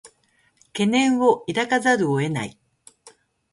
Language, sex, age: Japanese, female, 50-59